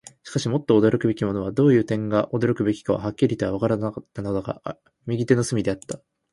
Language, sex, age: Japanese, male, 19-29